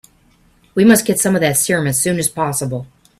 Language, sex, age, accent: English, female, 50-59, United States English